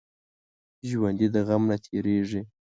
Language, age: Pashto, 19-29